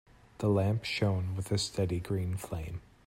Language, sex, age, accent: English, male, 30-39, United States English